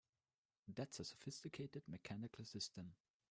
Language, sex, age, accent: English, male, 19-29, United States English